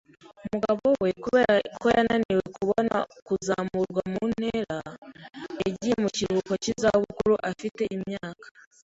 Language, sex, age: Kinyarwanda, female, 19-29